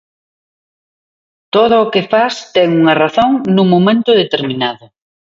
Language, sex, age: Galician, female, 40-49